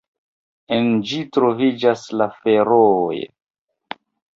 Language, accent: Esperanto, Internacia